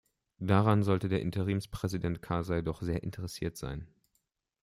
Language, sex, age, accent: German, male, 19-29, Deutschland Deutsch